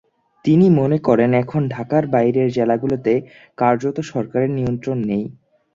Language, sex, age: Bengali, male, under 19